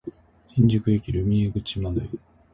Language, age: Japanese, 30-39